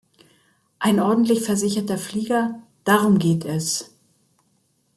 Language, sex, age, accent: German, female, 60-69, Deutschland Deutsch